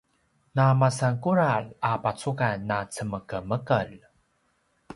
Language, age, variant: Paiwan, 30-39, pinayuanan a kinaikacedasan (東排灣語)